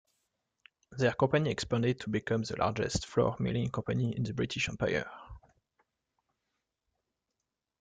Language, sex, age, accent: English, male, 19-29, Irish English